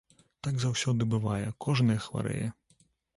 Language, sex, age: Belarusian, male, 30-39